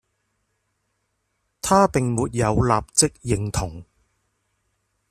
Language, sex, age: Cantonese, male, 40-49